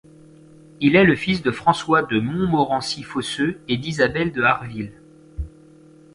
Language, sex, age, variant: French, male, 30-39, Français de métropole